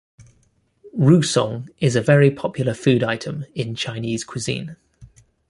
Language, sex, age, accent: English, male, 30-39, England English